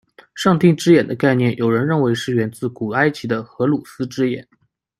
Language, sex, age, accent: Chinese, male, 19-29, 出生地：江苏省